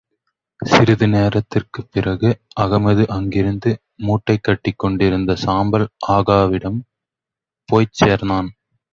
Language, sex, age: Tamil, male, 19-29